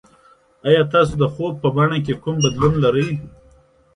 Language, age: Pashto, 30-39